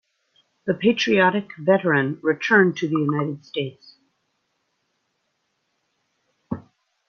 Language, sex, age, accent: English, female, 50-59, United States English